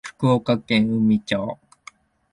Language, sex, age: Japanese, male, 19-29